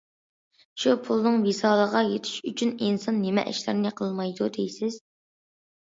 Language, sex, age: Uyghur, female, under 19